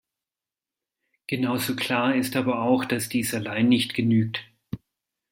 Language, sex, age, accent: German, male, 50-59, Deutschland Deutsch